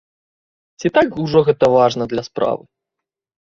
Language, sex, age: Belarusian, male, 30-39